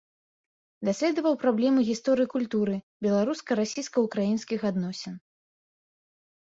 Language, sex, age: Belarusian, female, 19-29